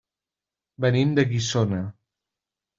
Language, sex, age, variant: Catalan, male, 19-29, Central